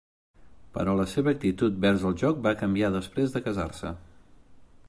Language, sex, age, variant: Catalan, male, 40-49, Central